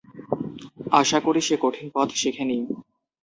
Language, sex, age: Bengali, male, 19-29